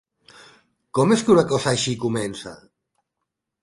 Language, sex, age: Catalan, male, 50-59